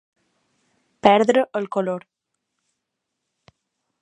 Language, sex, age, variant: Catalan, female, 19-29, Balear